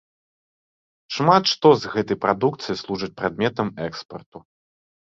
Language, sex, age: Belarusian, male, under 19